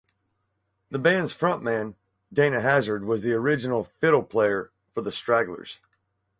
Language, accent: English, United States English